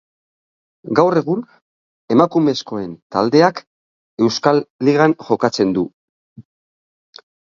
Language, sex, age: Basque, male, 60-69